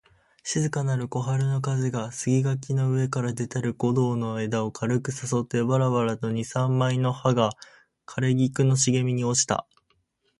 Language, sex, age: Japanese, male, under 19